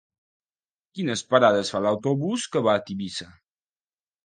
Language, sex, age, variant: Catalan, male, 19-29, Septentrional